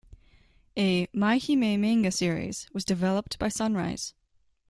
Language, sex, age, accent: English, female, 19-29, United States English